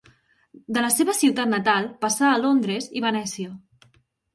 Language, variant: Catalan, Central